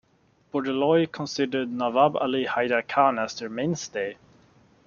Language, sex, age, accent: English, male, 19-29, England English